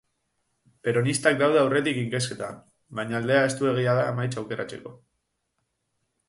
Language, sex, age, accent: Basque, male, 19-29, Mendebalekoa (Araba, Bizkaia, Gipuzkoako mendebaleko herri batzuk)